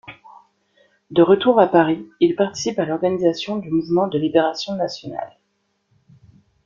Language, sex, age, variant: French, female, 19-29, Français de métropole